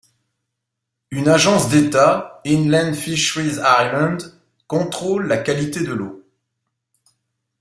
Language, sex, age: French, male, 50-59